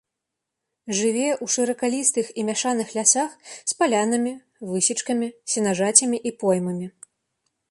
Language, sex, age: Belarusian, female, 19-29